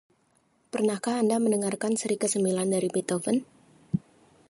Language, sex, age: Indonesian, female, 19-29